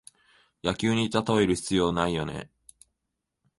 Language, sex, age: Japanese, male, 19-29